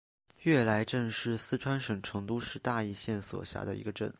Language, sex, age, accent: Chinese, male, under 19, 出生地：河北省